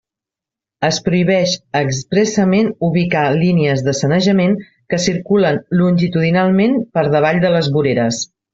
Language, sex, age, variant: Catalan, female, 40-49, Central